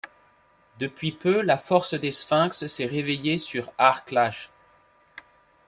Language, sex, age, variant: French, male, 40-49, Français de métropole